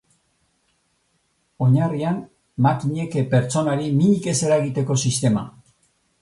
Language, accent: Basque, Mendebalekoa (Araba, Bizkaia, Gipuzkoako mendebaleko herri batzuk)